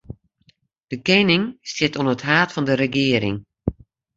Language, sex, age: Western Frisian, female, 50-59